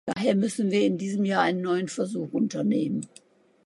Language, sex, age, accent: German, female, 60-69, Deutschland Deutsch